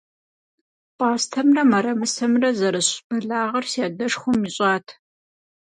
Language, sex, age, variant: Kabardian, female, 30-39, Адыгэбзэ (Къэбэрдей, Кирил, Урысей)